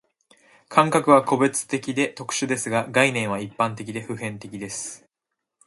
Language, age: Japanese, 19-29